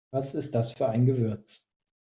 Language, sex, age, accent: German, male, 40-49, Deutschland Deutsch